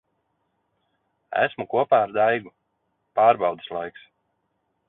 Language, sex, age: Latvian, male, 30-39